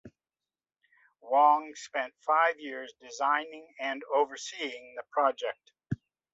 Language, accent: English, Canadian English